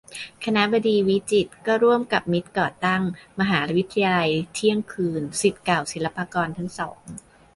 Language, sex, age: Thai, male, under 19